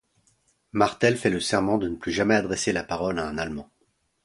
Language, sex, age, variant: French, male, 30-39, Français de métropole